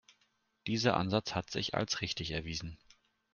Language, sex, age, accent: German, male, 19-29, Deutschland Deutsch